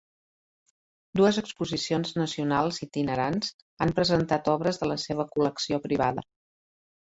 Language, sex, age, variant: Catalan, female, 50-59, Central